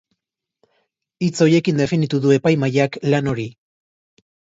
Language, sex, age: Basque, male, 30-39